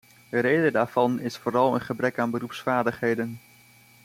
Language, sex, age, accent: Dutch, male, 19-29, Nederlands Nederlands